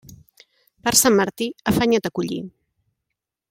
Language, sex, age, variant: Catalan, female, 30-39, Central